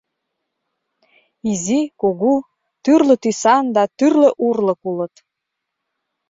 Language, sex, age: Mari, female, 19-29